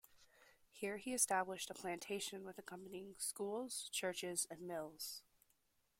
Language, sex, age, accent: English, female, under 19, United States English